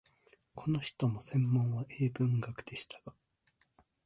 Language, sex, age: Japanese, male, 19-29